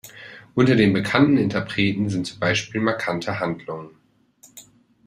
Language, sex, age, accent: German, male, 19-29, Deutschland Deutsch